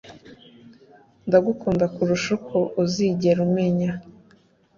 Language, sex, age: Kinyarwanda, female, 19-29